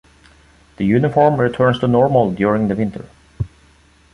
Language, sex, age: English, male, 30-39